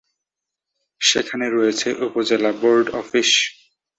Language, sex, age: Bengali, male, 19-29